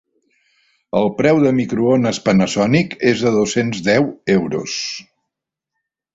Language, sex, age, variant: Catalan, male, 70-79, Central